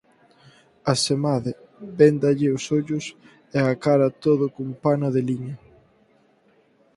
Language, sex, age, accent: Galician, male, 19-29, Atlántico (seseo e gheada)